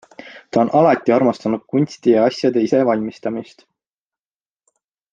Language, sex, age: Estonian, male, 19-29